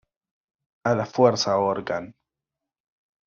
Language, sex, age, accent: Spanish, male, 19-29, Rioplatense: Argentina, Uruguay, este de Bolivia, Paraguay